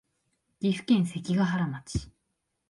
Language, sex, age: Japanese, female, 19-29